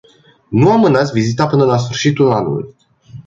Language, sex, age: Romanian, male, 19-29